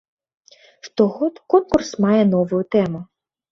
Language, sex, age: Belarusian, female, 19-29